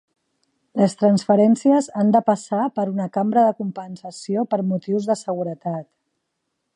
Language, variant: Catalan, Central